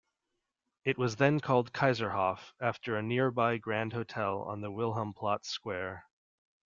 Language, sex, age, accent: English, male, 30-39, United States English